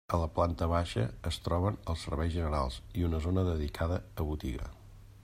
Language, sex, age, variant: Catalan, male, 50-59, Central